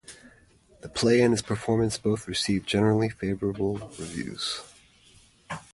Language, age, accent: English, 40-49, United States English